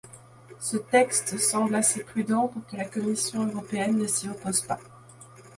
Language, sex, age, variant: French, female, 19-29, Français de métropole